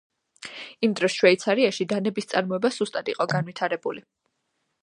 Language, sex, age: Georgian, female, 19-29